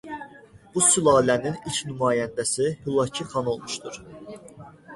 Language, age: Azerbaijani, 19-29